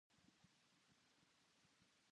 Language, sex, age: Japanese, female, under 19